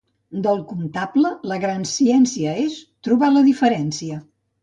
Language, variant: Catalan, Central